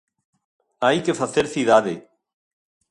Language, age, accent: Galician, 60-69, Oriental (común en zona oriental)